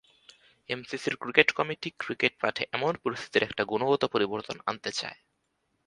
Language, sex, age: Bengali, male, 19-29